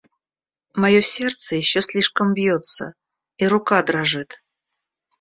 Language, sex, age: Russian, female, 40-49